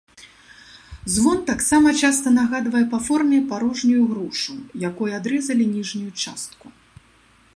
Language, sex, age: Belarusian, female, 30-39